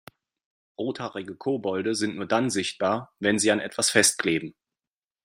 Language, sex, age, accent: German, male, 30-39, Deutschland Deutsch